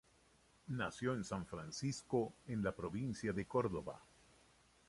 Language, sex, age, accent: Spanish, male, 60-69, Caribe: Cuba, Venezuela, Puerto Rico, República Dominicana, Panamá, Colombia caribeña, México caribeño, Costa del golfo de México